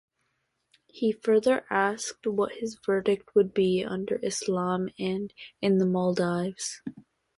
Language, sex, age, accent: English, female, under 19, United States English